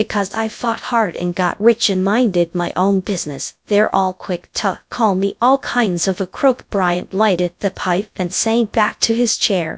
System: TTS, GradTTS